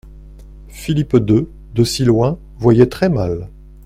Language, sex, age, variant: French, male, 60-69, Français de métropole